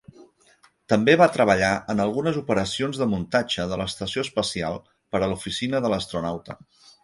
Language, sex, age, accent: Catalan, male, 40-49, Català central